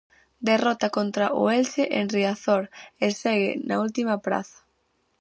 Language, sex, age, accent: Galician, female, under 19, Central (gheada)